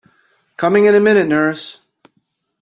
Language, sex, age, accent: English, male, 50-59, United States English